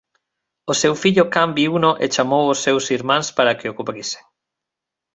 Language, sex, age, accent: Galician, male, 30-39, Normativo (estándar)